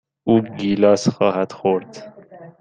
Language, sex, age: Persian, male, 19-29